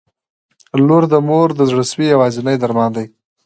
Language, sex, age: Pashto, female, 19-29